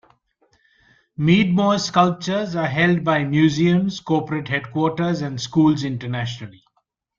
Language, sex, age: English, male, 50-59